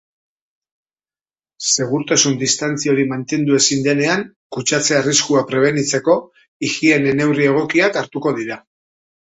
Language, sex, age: Basque, male, 40-49